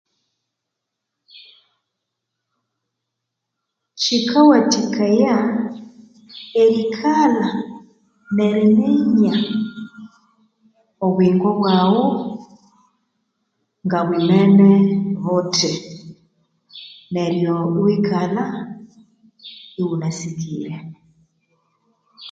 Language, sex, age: Konzo, female, 30-39